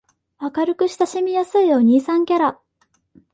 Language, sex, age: Japanese, female, 19-29